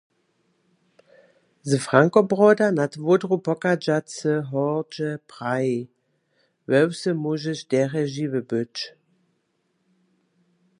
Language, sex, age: Upper Sorbian, female, 40-49